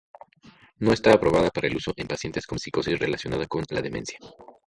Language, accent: Spanish, México